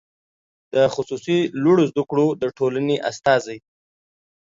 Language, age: Pashto, 19-29